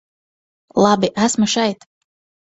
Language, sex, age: Latvian, female, 30-39